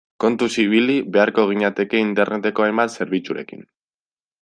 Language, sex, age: Basque, male, 19-29